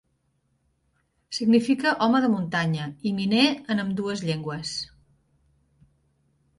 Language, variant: Catalan, Nord-Occidental